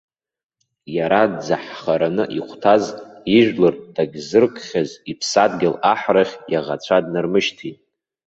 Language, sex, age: Abkhazian, male, under 19